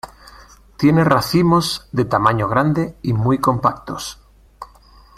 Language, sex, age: Spanish, male, 40-49